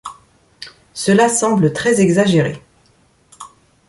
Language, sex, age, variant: French, female, 30-39, Français de métropole